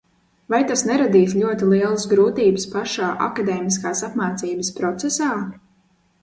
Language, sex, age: Latvian, female, 19-29